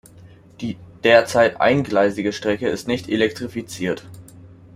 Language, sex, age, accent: German, male, under 19, Deutschland Deutsch